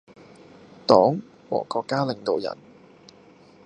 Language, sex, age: Cantonese, male, 19-29